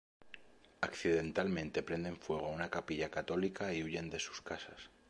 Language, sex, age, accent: Spanish, male, 30-39, España: Sur peninsular (Andalucia, Extremadura, Murcia)